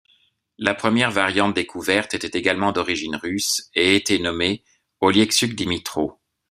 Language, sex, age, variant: French, male, 50-59, Français de métropole